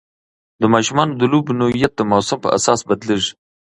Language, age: Pashto, 40-49